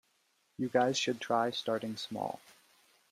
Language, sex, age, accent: English, male, 19-29, United States English